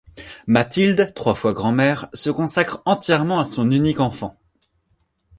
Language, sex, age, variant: French, male, under 19, Français de métropole